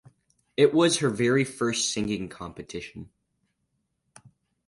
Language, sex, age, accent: English, male, under 19, United States English